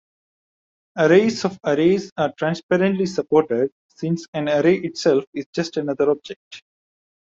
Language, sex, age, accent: English, male, 19-29, India and South Asia (India, Pakistan, Sri Lanka)